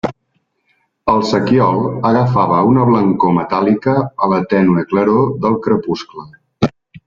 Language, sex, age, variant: Catalan, male, 50-59, Central